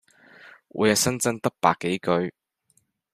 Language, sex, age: Cantonese, male, 19-29